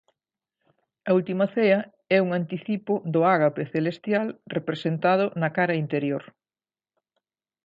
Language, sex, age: Galician, female, 60-69